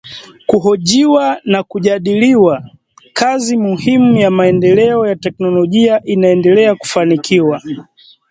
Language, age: Swahili, 19-29